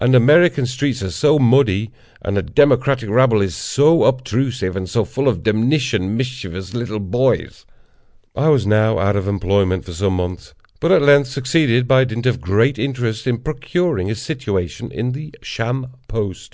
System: none